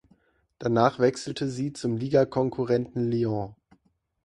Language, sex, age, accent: German, male, 19-29, Deutschland Deutsch